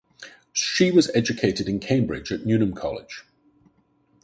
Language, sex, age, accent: English, male, 60-69, England English